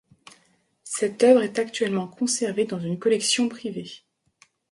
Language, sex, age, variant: French, female, 30-39, Français de métropole